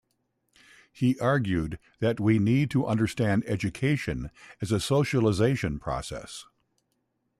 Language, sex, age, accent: English, male, 60-69, United States English